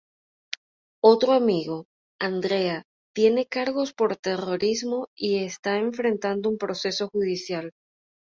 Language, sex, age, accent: Spanish, female, 30-39, Caribe: Cuba, Venezuela, Puerto Rico, República Dominicana, Panamá, Colombia caribeña, México caribeño, Costa del golfo de México